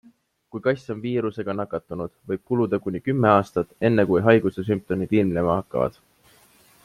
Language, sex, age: Estonian, male, 19-29